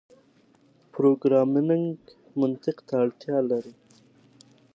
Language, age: Pashto, 19-29